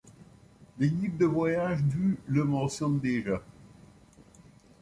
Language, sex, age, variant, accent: French, male, 70-79, Français d'Europe, Français de Belgique